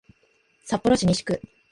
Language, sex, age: Japanese, female, 19-29